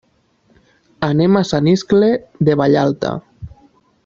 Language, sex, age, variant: Catalan, male, 19-29, Nord-Occidental